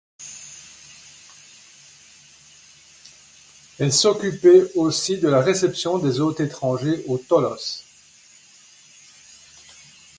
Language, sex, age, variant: French, male, 60-69, Français de métropole